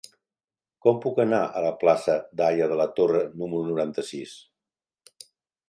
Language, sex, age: Catalan, male, 60-69